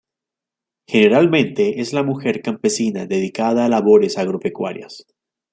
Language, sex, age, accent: Spanish, male, 30-39, Caribe: Cuba, Venezuela, Puerto Rico, República Dominicana, Panamá, Colombia caribeña, México caribeño, Costa del golfo de México